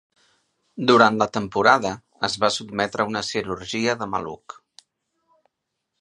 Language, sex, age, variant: Catalan, male, 40-49, Central